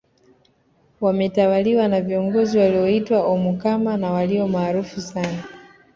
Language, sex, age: Swahili, male, 19-29